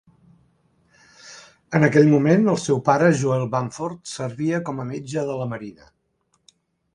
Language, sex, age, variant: Catalan, male, 60-69, Central